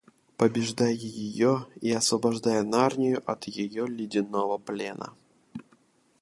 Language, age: Russian, 30-39